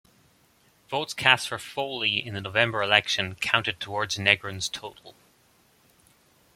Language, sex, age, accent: English, male, 30-39, Irish English